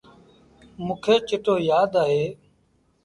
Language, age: Sindhi Bhil, 40-49